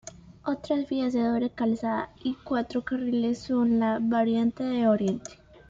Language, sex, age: Spanish, female, under 19